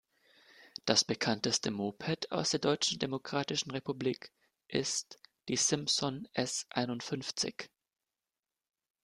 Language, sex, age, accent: German, male, 19-29, Deutschland Deutsch